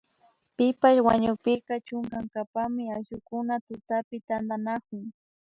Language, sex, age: Imbabura Highland Quichua, female, 19-29